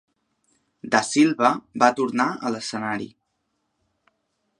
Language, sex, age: Catalan, male, 19-29